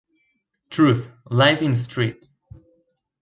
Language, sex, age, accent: Spanish, male, 19-29, América central